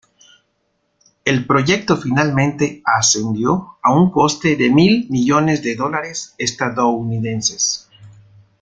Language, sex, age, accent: Spanish, male, 50-59, México